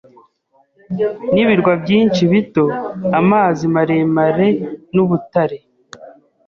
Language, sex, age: Kinyarwanda, male, 19-29